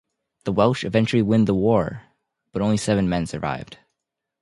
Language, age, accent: English, 19-29, United States English